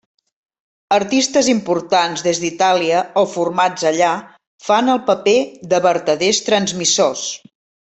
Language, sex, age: Catalan, female, 50-59